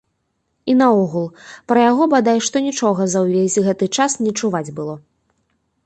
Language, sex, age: Belarusian, female, 19-29